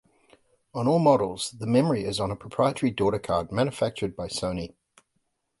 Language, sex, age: English, male, 50-59